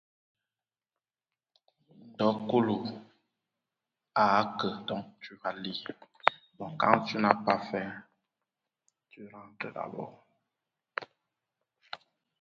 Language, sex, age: Ewondo, female, 19-29